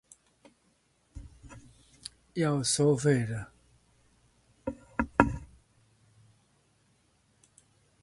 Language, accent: Chinese, 出生地：新北市